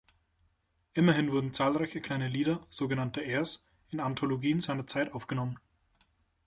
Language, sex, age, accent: German, male, 19-29, Österreichisches Deutsch